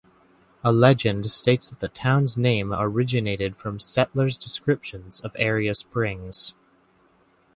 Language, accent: English, United States English